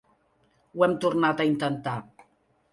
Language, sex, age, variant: Catalan, female, 50-59, Central